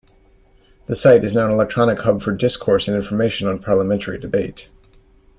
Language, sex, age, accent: English, male, 40-49, United States English